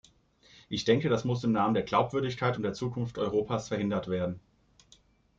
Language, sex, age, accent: German, male, 19-29, Deutschland Deutsch